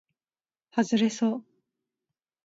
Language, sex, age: Japanese, female, 19-29